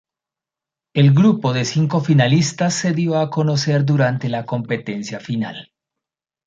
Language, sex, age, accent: Spanish, male, 50-59, Andino-Pacífico: Colombia, Perú, Ecuador, oeste de Bolivia y Venezuela andina